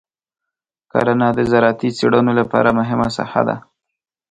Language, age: Pashto, 19-29